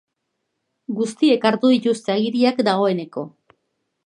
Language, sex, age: Basque, female, 50-59